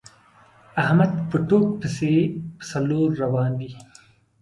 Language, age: Pashto, 30-39